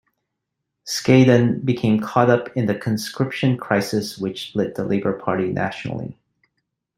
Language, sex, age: English, male, 40-49